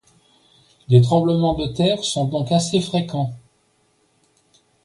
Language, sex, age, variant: French, male, 60-69, Français de métropole